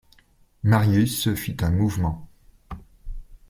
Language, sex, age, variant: French, male, 40-49, Français de métropole